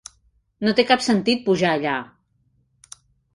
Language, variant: Catalan, Central